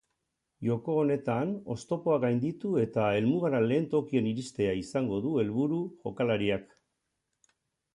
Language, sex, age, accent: Basque, male, 60-69, Mendebalekoa (Araba, Bizkaia, Gipuzkoako mendebaleko herri batzuk)